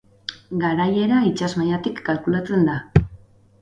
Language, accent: Basque, Mendebalekoa (Araba, Bizkaia, Gipuzkoako mendebaleko herri batzuk)